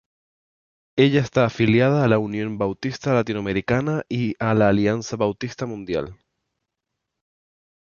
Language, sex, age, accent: Spanish, male, 19-29, España: Islas Canarias